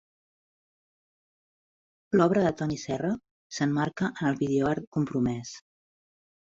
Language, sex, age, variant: Catalan, female, 40-49, Central